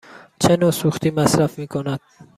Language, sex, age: Persian, male, 30-39